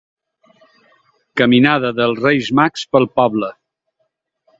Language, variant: Catalan, Balear